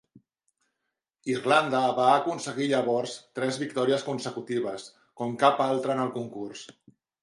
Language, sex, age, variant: Catalan, male, 50-59, Central